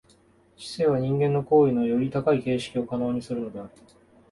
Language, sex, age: Japanese, male, 19-29